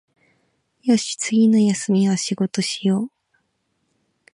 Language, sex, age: Japanese, female, 19-29